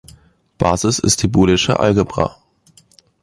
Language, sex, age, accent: German, male, 19-29, Deutschland Deutsch